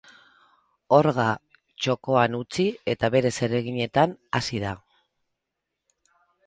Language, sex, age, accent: Basque, female, 50-59, Mendebalekoa (Araba, Bizkaia, Gipuzkoako mendebaleko herri batzuk)